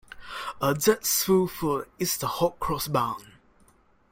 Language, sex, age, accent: English, male, 19-29, Malaysian English